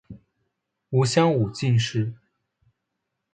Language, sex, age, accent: Chinese, male, under 19, 出生地：湖北省